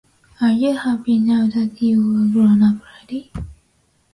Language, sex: English, female